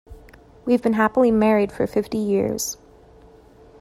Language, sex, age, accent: English, female, 19-29, United States English